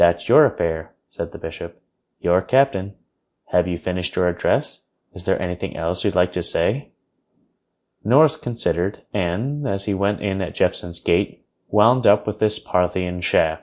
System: none